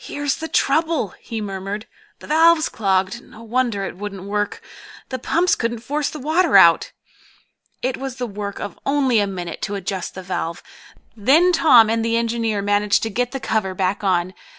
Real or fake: real